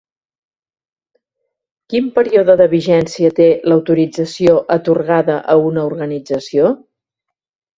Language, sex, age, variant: Catalan, female, 60-69, Central